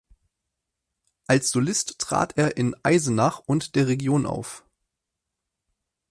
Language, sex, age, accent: German, male, 19-29, Deutschland Deutsch